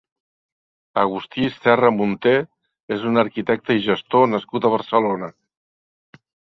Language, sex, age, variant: Catalan, male, 60-69, Central